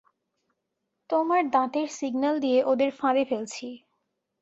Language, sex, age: Bengali, female, 19-29